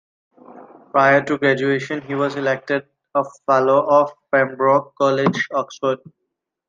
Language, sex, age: English, male, 19-29